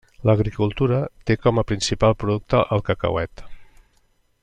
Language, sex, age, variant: Catalan, male, 50-59, Central